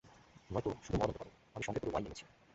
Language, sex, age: Bengali, male, 19-29